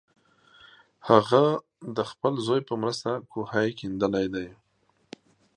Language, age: Pashto, 30-39